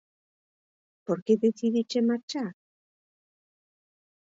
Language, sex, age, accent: Galician, female, 50-59, Oriental (común en zona oriental)